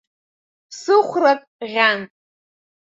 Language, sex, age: Abkhazian, female, under 19